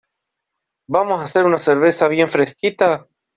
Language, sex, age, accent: Spanish, male, 19-29, Rioplatense: Argentina, Uruguay, este de Bolivia, Paraguay